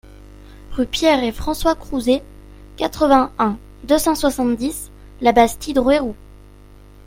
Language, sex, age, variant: French, female, under 19, Français de métropole